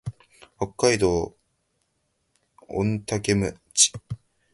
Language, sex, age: Japanese, male, under 19